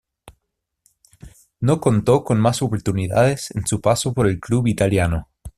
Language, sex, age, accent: Spanish, male, 30-39, Chileno: Chile, Cuyo